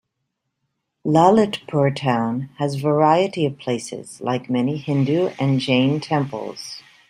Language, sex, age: English, female, 60-69